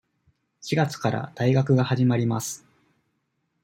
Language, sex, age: Japanese, male, 19-29